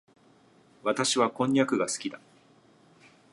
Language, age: Japanese, 40-49